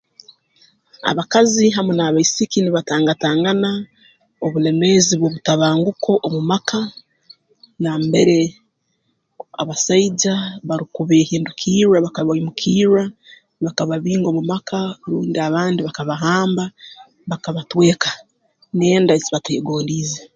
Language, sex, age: Tooro, female, 19-29